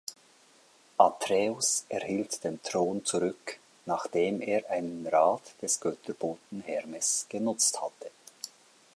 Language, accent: German, Schweizerdeutsch